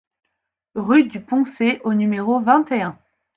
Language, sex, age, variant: French, female, 30-39, Français de métropole